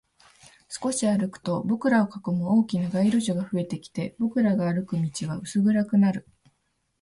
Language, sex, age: Japanese, female, 19-29